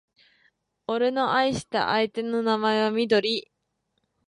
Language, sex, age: Japanese, female, 19-29